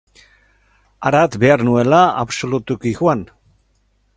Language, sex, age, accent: Basque, male, 60-69, Mendebalekoa (Araba, Bizkaia, Gipuzkoako mendebaleko herri batzuk)